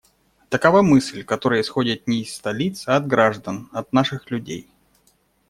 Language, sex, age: Russian, male, 40-49